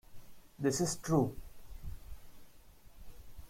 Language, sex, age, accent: English, male, 19-29, India and South Asia (India, Pakistan, Sri Lanka)